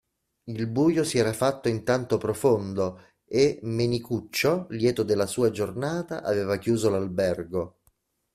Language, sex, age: Italian, male, 50-59